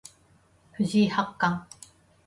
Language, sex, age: Japanese, female, 30-39